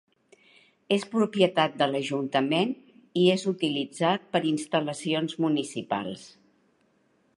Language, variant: Catalan, Central